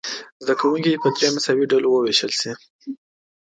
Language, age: Pashto, 19-29